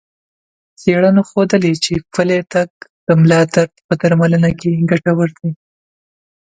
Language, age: Pashto, 19-29